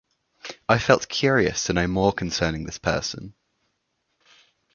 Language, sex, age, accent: English, male, 19-29, England English